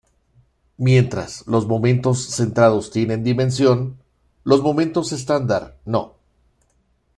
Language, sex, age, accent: Spanish, male, 50-59, México